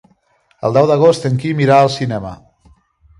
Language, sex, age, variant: Catalan, male, 40-49, Central